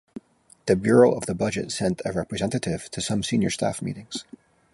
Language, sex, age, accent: English, male, 40-49, United States English